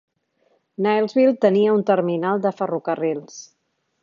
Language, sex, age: Catalan, female, 50-59